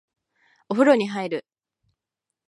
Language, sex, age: Japanese, female, 19-29